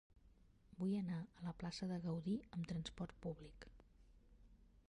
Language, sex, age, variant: Catalan, female, 30-39, Central